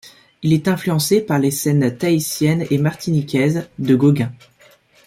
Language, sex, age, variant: French, male, 19-29, Français de métropole